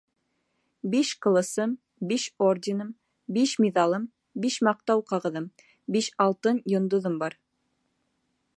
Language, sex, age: Bashkir, female, 19-29